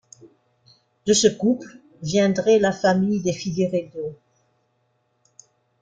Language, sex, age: French, female, 60-69